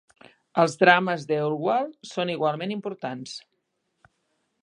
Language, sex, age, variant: Catalan, female, 50-59, Central